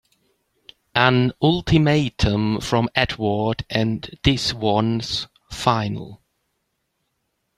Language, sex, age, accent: English, male, 30-39, United States English